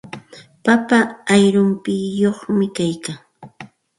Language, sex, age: Santa Ana de Tusi Pasco Quechua, female, 40-49